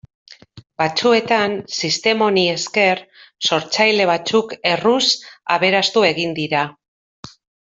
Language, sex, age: Basque, female, 40-49